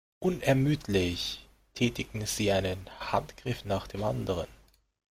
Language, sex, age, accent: German, male, 19-29, Österreichisches Deutsch